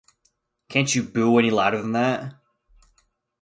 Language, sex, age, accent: English, male, 19-29, United States English